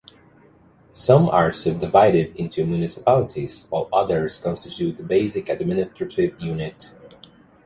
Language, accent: English, United States English